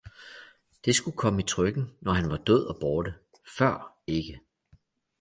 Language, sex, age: Danish, male, 40-49